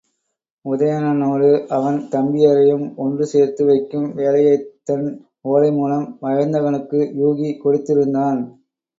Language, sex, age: Tamil, male, 30-39